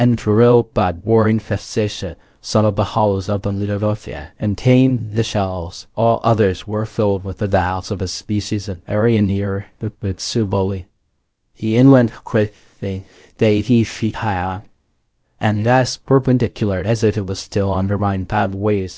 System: TTS, VITS